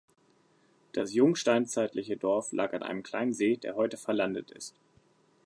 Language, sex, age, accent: German, male, 30-39, Deutschland Deutsch